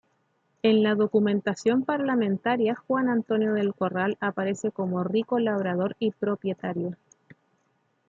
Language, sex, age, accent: Spanish, female, 30-39, Chileno: Chile, Cuyo